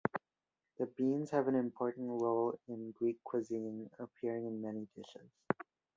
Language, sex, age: English, male, 19-29